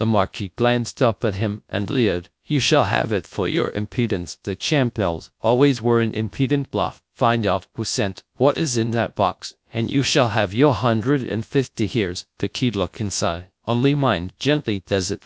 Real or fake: fake